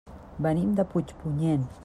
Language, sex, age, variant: Catalan, female, 40-49, Central